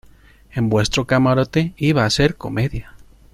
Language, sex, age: Spanish, male, 30-39